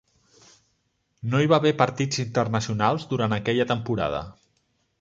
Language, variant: Catalan, Central